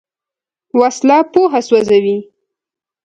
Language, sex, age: Pashto, female, 19-29